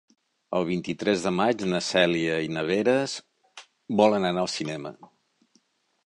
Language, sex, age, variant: Catalan, male, 60-69, Central